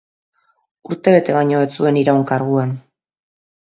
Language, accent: Basque, Mendebalekoa (Araba, Bizkaia, Gipuzkoako mendebaleko herri batzuk)